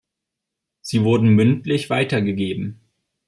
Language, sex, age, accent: German, male, 30-39, Deutschland Deutsch